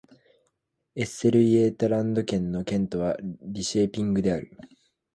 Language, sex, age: Japanese, male, 19-29